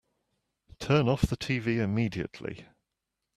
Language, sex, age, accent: English, male, 50-59, England English